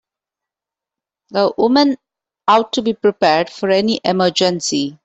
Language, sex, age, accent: English, female, 30-39, India and South Asia (India, Pakistan, Sri Lanka)